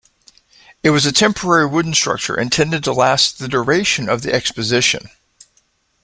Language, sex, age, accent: English, male, 40-49, United States English